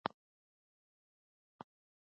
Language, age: Pashto, 19-29